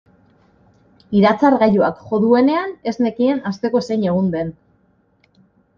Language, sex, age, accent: Basque, female, 30-39, Mendebalekoa (Araba, Bizkaia, Gipuzkoako mendebaleko herri batzuk)